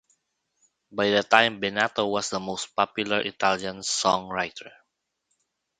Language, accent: English, Filipino